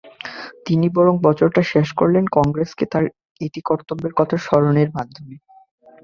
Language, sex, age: Bengali, male, 19-29